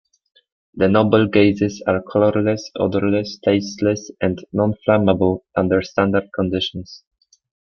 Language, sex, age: English, male, 19-29